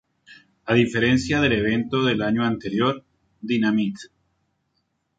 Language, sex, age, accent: Spanish, male, 30-39, Andino-Pacífico: Colombia, Perú, Ecuador, oeste de Bolivia y Venezuela andina